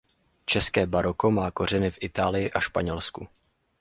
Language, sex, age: Czech, male, 19-29